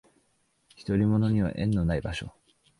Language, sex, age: Japanese, male, 19-29